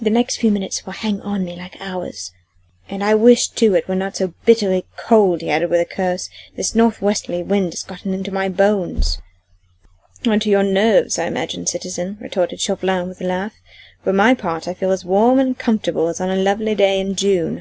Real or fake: real